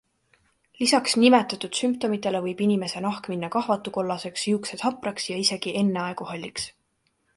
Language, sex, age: Estonian, female, 19-29